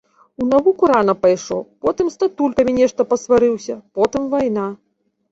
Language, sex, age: Belarusian, female, 40-49